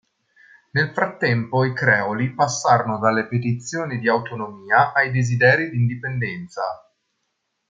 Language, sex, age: Italian, male, 30-39